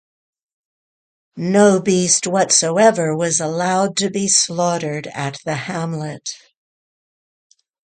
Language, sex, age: English, female, 70-79